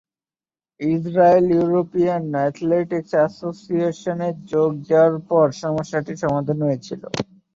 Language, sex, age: Bengali, male, 19-29